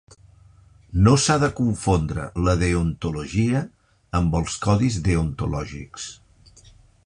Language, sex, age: Catalan, male, 60-69